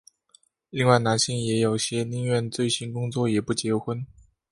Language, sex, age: Chinese, male, 19-29